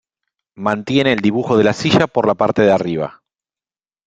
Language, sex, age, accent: Spanish, male, 40-49, Rioplatense: Argentina, Uruguay, este de Bolivia, Paraguay